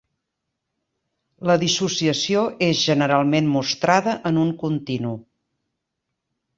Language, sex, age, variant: Catalan, female, 60-69, Central